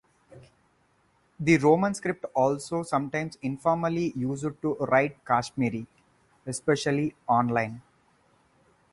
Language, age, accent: English, 19-29, India and South Asia (India, Pakistan, Sri Lanka)